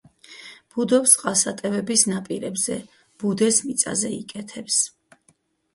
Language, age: Georgian, 40-49